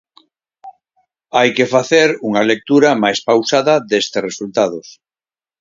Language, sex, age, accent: Galician, male, 50-59, Normativo (estándar)